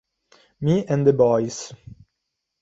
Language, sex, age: Italian, male, 19-29